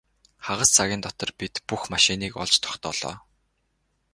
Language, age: Mongolian, 19-29